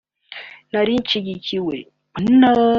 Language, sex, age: Kinyarwanda, male, 19-29